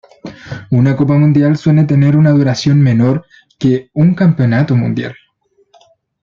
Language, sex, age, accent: Spanish, male, 19-29, Chileno: Chile, Cuyo